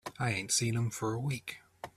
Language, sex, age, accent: English, male, 30-39, New Zealand English